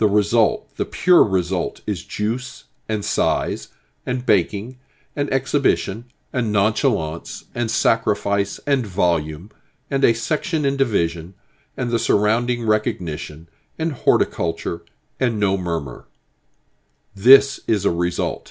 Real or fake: real